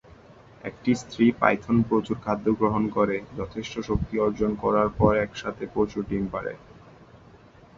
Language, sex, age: Bengali, male, 19-29